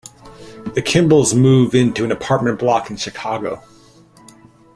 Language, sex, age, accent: English, male, 40-49, Canadian English